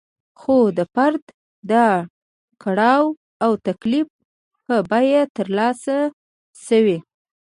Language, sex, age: Pashto, female, 19-29